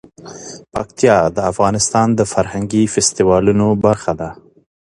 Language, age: Pashto, 30-39